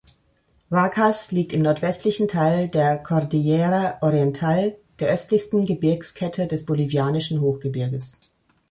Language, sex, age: German, female, 40-49